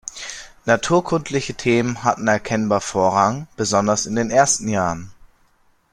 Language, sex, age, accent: German, male, under 19, Deutschland Deutsch